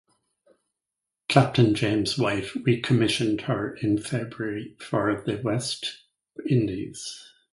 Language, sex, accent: English, male, Irish English